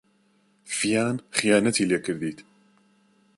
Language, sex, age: Central Kurdish, male, 30-39